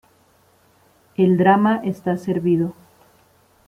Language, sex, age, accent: Spanish, female, 40-49, Andino-Pacífico: Colombia, Perú, Ecuador, oeste de Bolivia y Venezuela andina